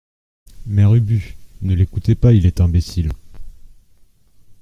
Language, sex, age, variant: French, male, 40-49, Français de métropole